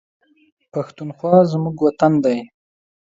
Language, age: Pashto, 19-29